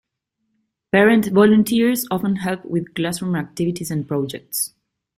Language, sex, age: English, female, 30-39